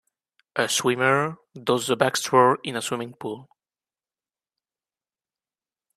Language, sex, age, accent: English, male, 19-29, United States English